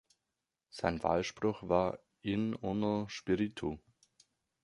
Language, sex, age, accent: German, male, 19-29, Deutschland Deutsch